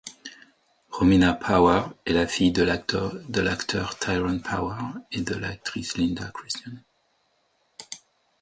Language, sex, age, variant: French, male, 50-59, Français de métropole